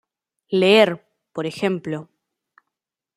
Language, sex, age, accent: Spanish, female, under 19, Rioplatense: Argentina, Uruguay, este de Bolivia, Paraguay